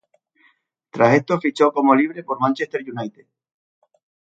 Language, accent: Spanish, España: Sur peninsular (Andalucia, Extremadura, Murcia)